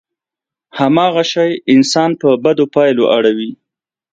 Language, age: Pashto, 30-39